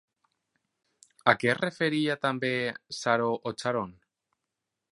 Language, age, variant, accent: Catalan, 19-29, Valencià central, valencià